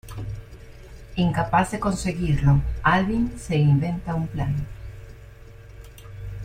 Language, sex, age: Spanish, female, 40-49